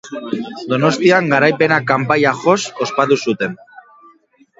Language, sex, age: Basque, female, 50-59